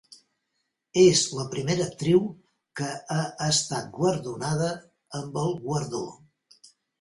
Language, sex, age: Catalan, male, 80-89